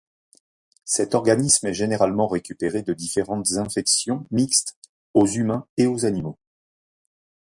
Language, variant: French, Français de métropole